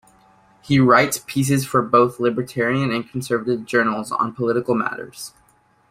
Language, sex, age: English, male, 19-29